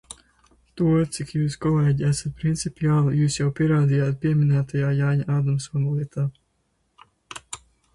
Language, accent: Latvian, Riga